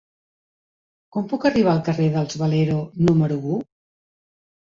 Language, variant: Catalan, Central